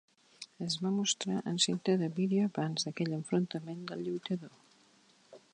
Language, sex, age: Catalan, female, 40-49